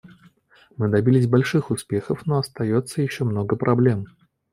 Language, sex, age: Russian, male, 30-39